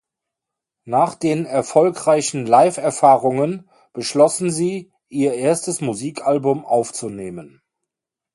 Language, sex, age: German, male, 50-59